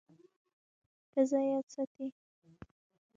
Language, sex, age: Pashto, female, 19-29